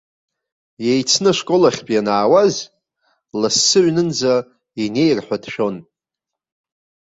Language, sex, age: Abkhazian, male, 40-49